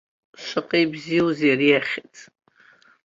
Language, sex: Abkhazian, female